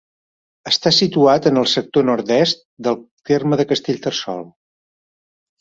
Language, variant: Catalan, Central